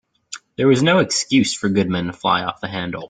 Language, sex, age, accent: English, male, 19-29, United States English